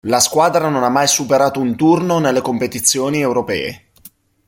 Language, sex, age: Italian, male, 40-49